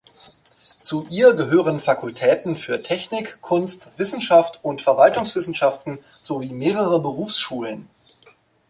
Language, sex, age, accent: German, male, 30-39, Deutschland Deutsch